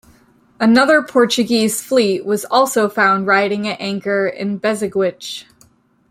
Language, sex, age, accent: English, female, 30-39, United States English